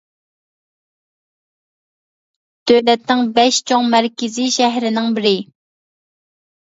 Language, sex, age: Uyghur, female, 19-29